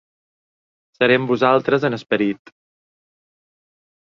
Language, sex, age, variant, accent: Catalan, male, 40-49, Balear, menorquí